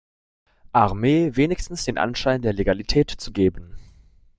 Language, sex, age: German, male, 19-29